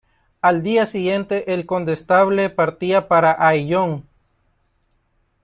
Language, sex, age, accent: Spanish, male, 19-29, América central